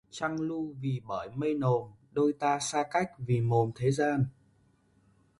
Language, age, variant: Vietnamese, 19-29, Hà Nội